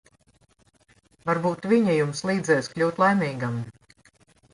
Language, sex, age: Latvian, female, 50-59